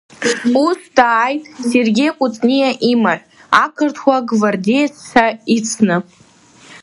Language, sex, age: Abkhazian, female, under 19